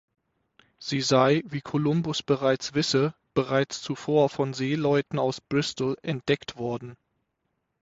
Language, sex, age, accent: German, male, 30-39, Deutschland Deutsch